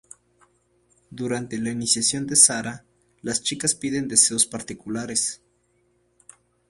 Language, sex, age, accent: Spanish, male, 19-29, México